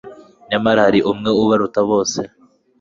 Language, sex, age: Kinyarwanda, male, 19-29